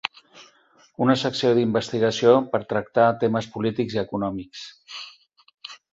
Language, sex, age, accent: Catalan, male, 50-59, Barcelonès